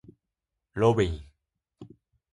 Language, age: Japanese, 19-29